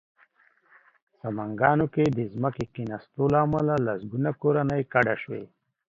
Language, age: Pashto, 40-49